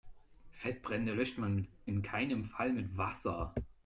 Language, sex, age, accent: German, male, 30-39, Deutschland Deutsch